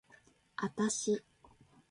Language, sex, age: Japanese, female, 19-29